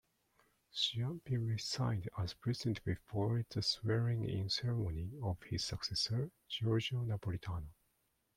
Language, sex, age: English, male, 40-49